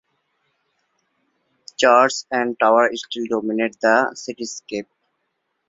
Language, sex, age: English, male, 19-29